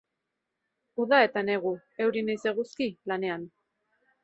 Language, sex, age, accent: Basque, female, 30-39, Mendebalekoa (Araba, Bizkaia, Gipuzkoako mendebaleko herri batzuk)